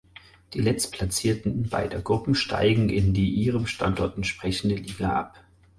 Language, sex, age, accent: German, male, 30-39, Deutschland Deutsch